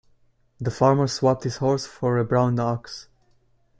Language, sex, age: English, male, 19-29